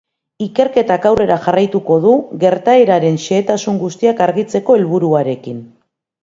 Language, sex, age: Basque, female, 50-59